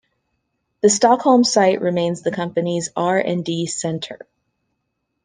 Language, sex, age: English, female, 30-39